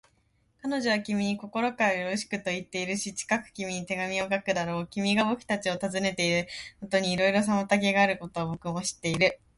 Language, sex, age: Japanese, female, 19-29